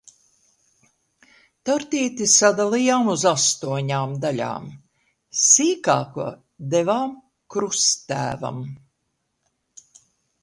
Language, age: Latvian, 80-89